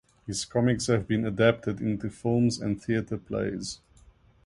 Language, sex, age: English, male, 40-49